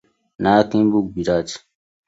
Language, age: Nigerian Pidgin, 19-29